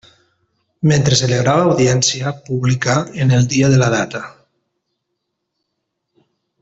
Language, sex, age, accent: Catalan, male, 30-39, valencià